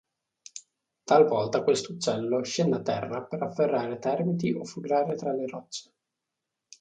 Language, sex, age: Italian, male, 19-29